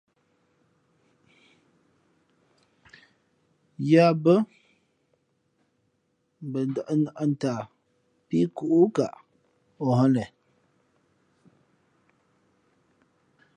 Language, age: Fe'fe', 19-29